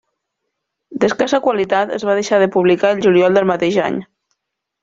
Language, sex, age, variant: Catalan, female, 40-49, Nord-Occidental